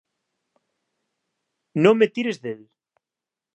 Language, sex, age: Galician, male, 30-39